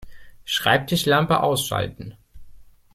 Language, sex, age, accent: German, male, 19-29, Deutschland Deutsch